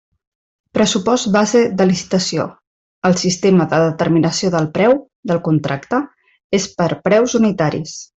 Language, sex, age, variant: Catalan, female, 40-49, Central